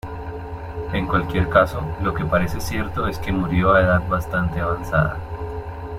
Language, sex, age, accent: Spanish, male, 30-39, Andino-Pacífico: Colombia, Perú, Ecuador, oeste de Bolivia y Venezuela andina